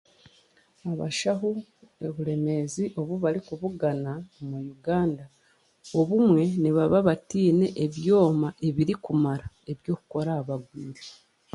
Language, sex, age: Chiga, female, 30-39